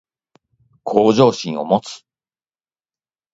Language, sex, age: Japanese, male, 50-59